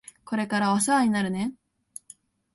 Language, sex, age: Japanese, female, under 19